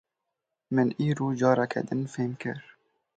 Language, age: Kurdish, 19-29